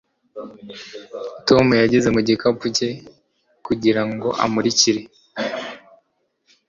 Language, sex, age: Kinyarwanda, male, 19-29